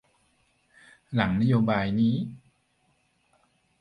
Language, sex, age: Thai, male, 40-49